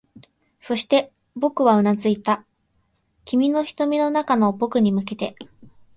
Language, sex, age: Japanese, female, 19-29